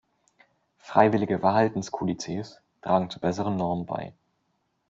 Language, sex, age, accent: German, male, 19-29, Deutschland Deutsch